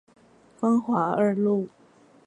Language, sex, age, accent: Chinese, female, 40-49, 出生地：臺北市